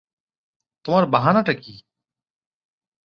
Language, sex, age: Bengali, male, 30-39